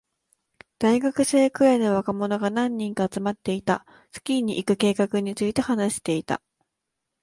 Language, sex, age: Japanese, female, 19-29